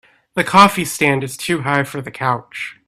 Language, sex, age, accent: English, male, 19-29, United States English